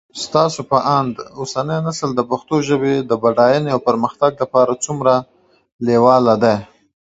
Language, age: Pashto, 19-29